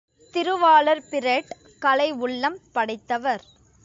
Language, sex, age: Tamil, female, under 19